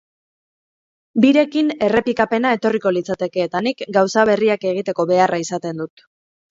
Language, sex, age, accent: Basque, female, 30-39, Mendebalekoa (Araba, Bizkaia, Gipuzkoako mendebaleko herri batzuk)